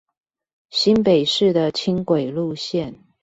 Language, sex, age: Chinese, female, 50-59